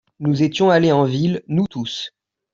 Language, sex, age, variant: French, male, 30-39, Français de métropole